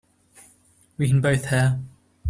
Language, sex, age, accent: English, male, 19-29, England English